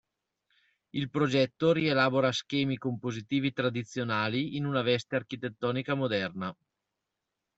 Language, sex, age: Italian, male, 30-39